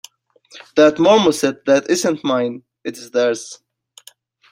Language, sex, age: English, male, 19-29